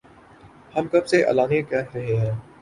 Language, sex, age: Urdu, male, 19-29